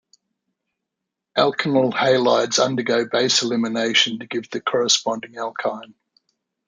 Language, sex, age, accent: English, male, 60-69, Australian English